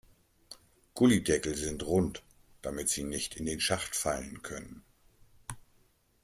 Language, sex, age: German, male, 50-59